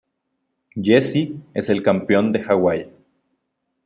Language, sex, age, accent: Spanish, male, under 19, México